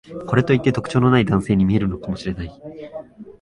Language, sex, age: Japanese, male, 19-29